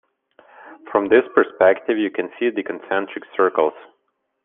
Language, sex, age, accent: English, male, 30-39, United States English